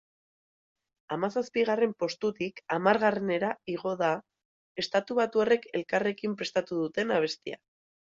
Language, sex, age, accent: Basque, female, 30-39, Erdialdekoa edo Nafarra (Gipuzkoa, Nafarroa)